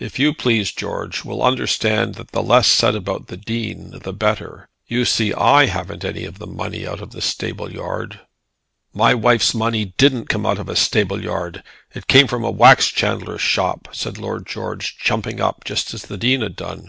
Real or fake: real